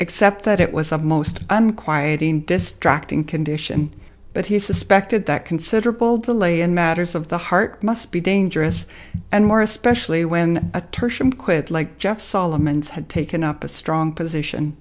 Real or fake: real